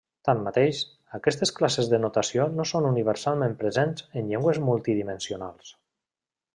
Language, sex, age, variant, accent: Catalan, male, 30-39, Valencià meridional, valencià